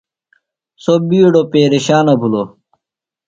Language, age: Phalura, under 19